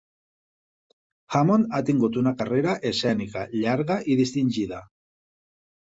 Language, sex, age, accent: Catalan, male, 50-59, valencià